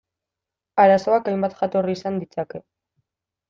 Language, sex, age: Basque, female, 19-29